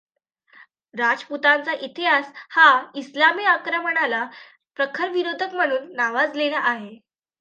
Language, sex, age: Marathi, female, under 19